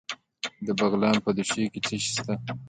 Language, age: Pashto, 19-29